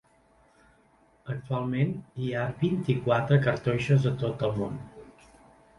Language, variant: Catalan, Central